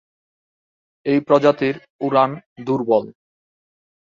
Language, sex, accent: Bengali, male, প্রমিত বাংলা